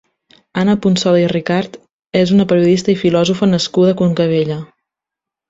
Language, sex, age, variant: Catalan, female, 19-29, Central